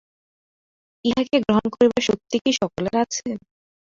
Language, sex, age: Bengali, female, 19-29